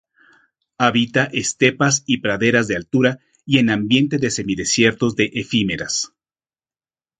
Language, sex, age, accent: Spanish, male, 50-59, México